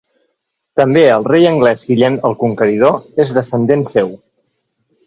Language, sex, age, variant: Catalan, male, 40-49, Central